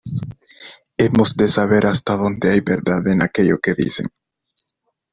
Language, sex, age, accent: Spanish, male, 19-29, América central